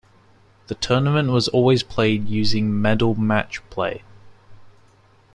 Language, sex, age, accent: English, male, under 19, England English